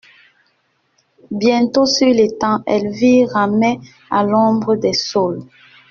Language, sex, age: French, female, 19-29